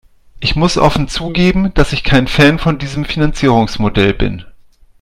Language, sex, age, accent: German, male, 40-49, Deutschland Deutsch